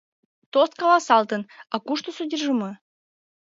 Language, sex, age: Mari, female, 19-29